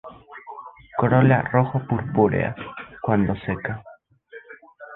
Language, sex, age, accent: Spanish, male, under 19, Andino-Pacífico: Colombia, Perú, Ecuador, oeste de Bolivia y Venezuela andina